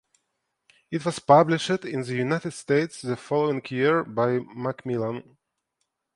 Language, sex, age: English, male, 30-39